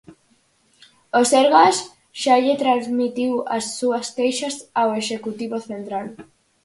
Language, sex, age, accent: Galician, female, under 19, Normativo (estándar)